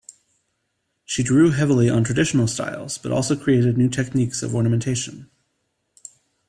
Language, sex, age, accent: English, male, 30-39, United States English